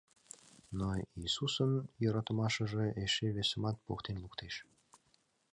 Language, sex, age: Mari, male, 19-29